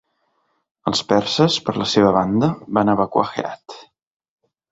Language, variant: Catalan, Central